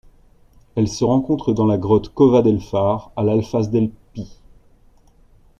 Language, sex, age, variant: French, male, 40-49, Français de métropole